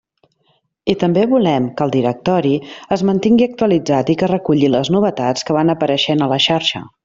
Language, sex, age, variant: Catalan, female, 40-49, Central